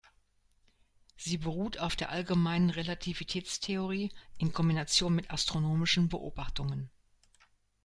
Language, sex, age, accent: German, female, 60-69, Deutschland Deutsch